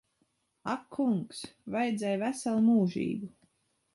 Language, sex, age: Latvian, female, 19-29